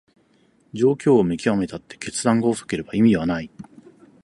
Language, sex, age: Japanese, male, 40-49